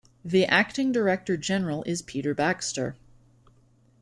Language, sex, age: English, female, 19-29